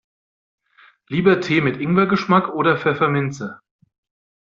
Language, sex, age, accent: German, male, 30-39, Deutschland Deutsch